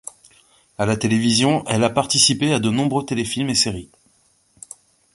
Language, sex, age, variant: French, male, 40-49, Français de métropole